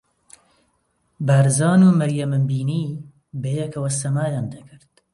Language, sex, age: Central Kurdish, male, 30-39